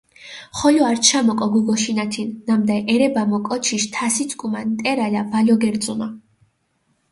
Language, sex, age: Mingrelian, female, 19-29